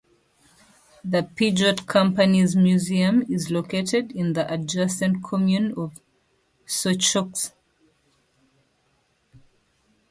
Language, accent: English, Southern African (South Africa, Zimbabwe, Namibia)